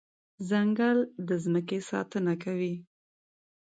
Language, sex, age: Pashto, female, 19-29